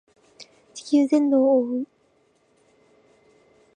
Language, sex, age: Japanese, female, 19-29